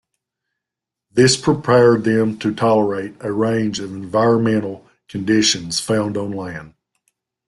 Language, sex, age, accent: English, male, 40-49, United States English